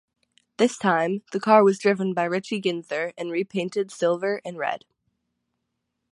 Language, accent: English, United States English; midwest